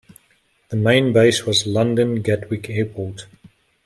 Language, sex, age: English, male, 40-49